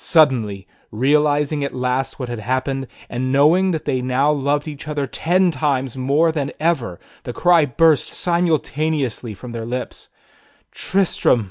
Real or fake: real